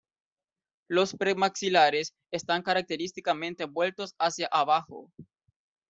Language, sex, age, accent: Spanish, male, 19-29, América central